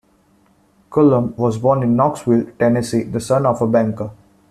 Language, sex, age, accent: English, male, 19-29, India and South Asia (India, Pakistan, Sri Lanka)